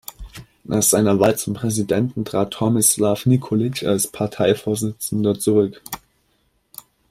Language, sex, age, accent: German, male, under 19, Deutschland Deutsch